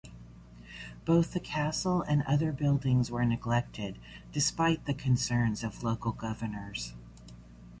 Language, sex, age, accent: English, female, 60-69, United States English